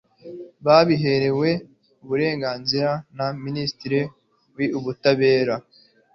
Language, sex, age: Kinyarwanda, male, under 19